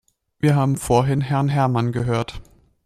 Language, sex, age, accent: German, male, 19-29, Deutschland Deutsch